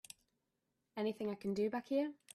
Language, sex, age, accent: English, female, 19-29, England English